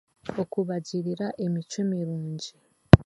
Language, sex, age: Chiga, female, 19-29